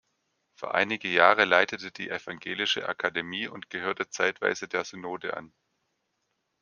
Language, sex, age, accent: German, male, 40-49, Deutschland Deutsch